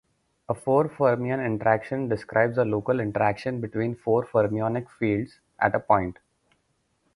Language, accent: English, India and South Asia (India, Pakistan, Sri Lanka)